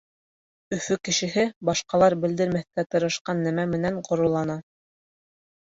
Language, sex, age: Bashkir, female, 30-39